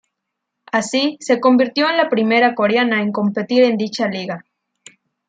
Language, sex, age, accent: Spanish, female, 19-29, México